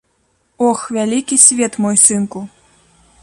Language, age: Belarusian, 19-29